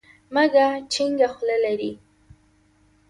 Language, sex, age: Pashto, female, under 19